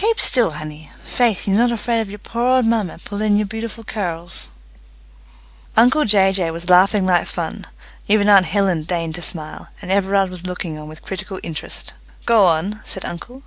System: none